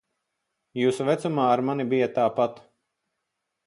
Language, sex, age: Latvian, male, 40-49